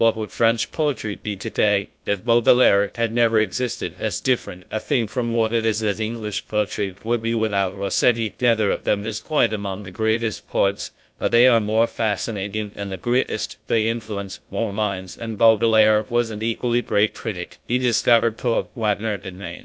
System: TTS, GlowTTS